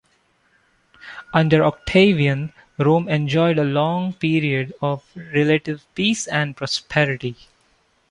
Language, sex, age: English, male, 19-29